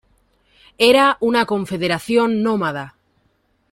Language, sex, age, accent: Spanish, female, 19-29, España: Centro-Sur peninsular (Madrid, Toledo, Castilla-La Mancha)